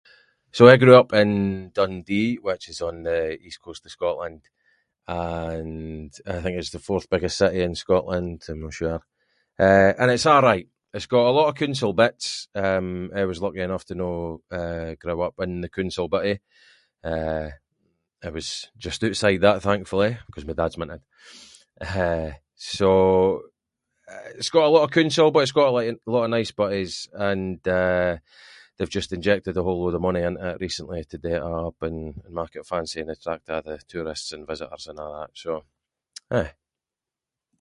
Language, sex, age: Scots, male, 30-39